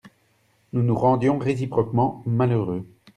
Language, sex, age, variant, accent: French, male, 30-39, Français d'Europe, Français de Belgique